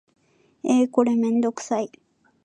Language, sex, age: Japanese, female, 19-29